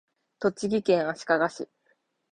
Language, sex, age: Japanese, female, 19-29